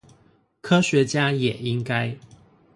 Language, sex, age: Chinese, male, 40-49